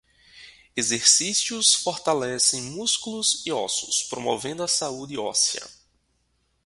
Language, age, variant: Portuguese, 30-39, Portuguese (Brasil)